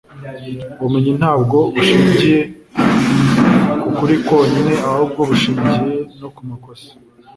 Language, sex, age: Kinyarwanda, male, 19-29